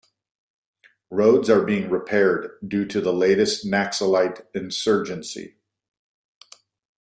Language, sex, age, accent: English, male, 50-59, United States English